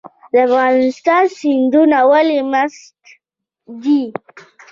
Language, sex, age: Pashto, female, under 19